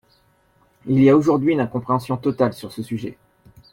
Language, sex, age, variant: French, male, 40-49, Français de métropole